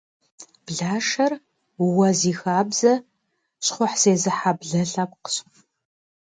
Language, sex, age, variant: Kabardian, female, 50-59, Адыгэбзэ (Къэбэрдей, Кирил, псоми зэдай)